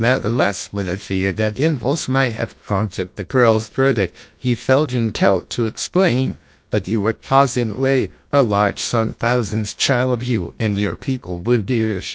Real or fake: fake